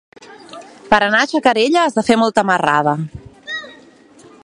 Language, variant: Catalan, Central